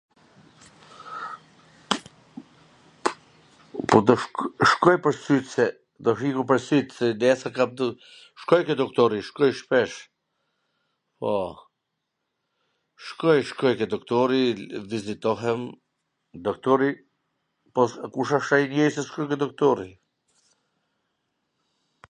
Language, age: Gheg Albanian, 40-49